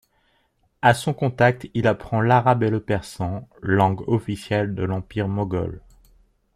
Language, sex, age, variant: French, male, 40-49, Français de métropole